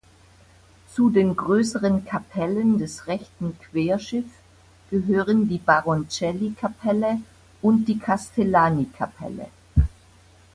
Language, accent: German, Deutschland Deutsch